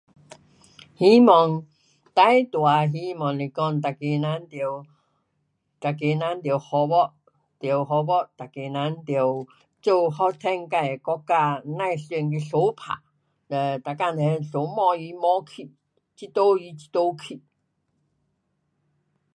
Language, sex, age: Pu-Xian Chinese, female, 70-79